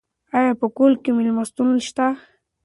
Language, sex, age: Pashto, male, 19-29